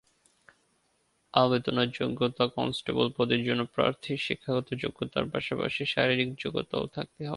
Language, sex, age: Bengali, male, 19-29